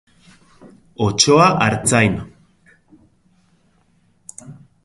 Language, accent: Basque, Mendebalekoa (Araba, Bizkaia, Gipuzkoako mendebaleko herri batzuk)